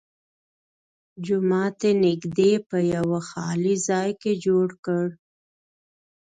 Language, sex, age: Pashto, female, 19-29